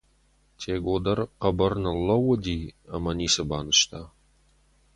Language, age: Ossetic, 30-39